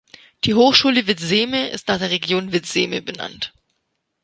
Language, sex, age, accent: German, female, 30-39, Deutschland Deutsch